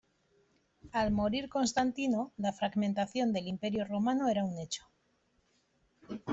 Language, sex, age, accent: Spanish, female, 40-49, España: Norte peninsular (Asturias, Castilla y León, Cantabria, País Vasco, Navarra, Aragón, La Rioja, Guadalajara, Cuenca)